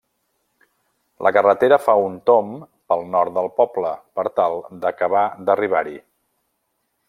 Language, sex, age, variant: Catalan, male, 50-59, Central